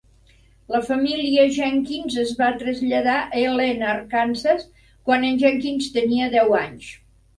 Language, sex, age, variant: Catalan, female, 60-69, Central